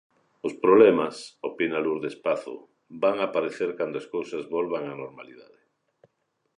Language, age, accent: Galician, 60-69, Normativo (estándar)